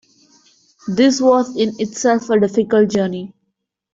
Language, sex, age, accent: English, female, 19-29, India and South Asia (India, Pakistan, Sri Lanka)